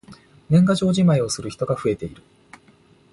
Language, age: Japanese, 19-29